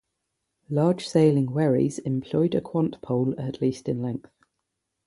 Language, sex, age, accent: English, female, 30-39, England English; yorkshire